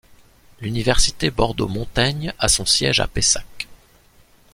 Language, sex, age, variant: French, male, 30-39, Français de métropole